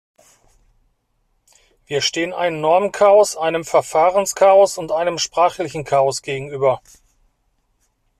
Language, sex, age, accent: German, male, 40-49, Deutschland Deutsch